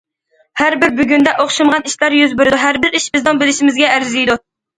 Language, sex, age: Uyghur, female, under 19